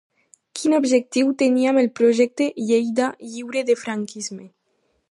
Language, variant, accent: Catalan, Nord-Occidental, nord-occidental